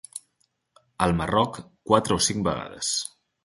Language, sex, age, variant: Catalan, male, 19-29, Central